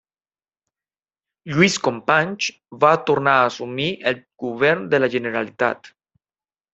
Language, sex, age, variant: Catalan, male, 19-29, Central